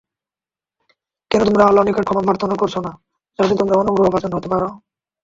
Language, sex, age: Bengali, male, 19-29